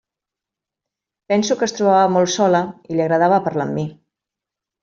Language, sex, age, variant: Catalan, female, 50-59, Central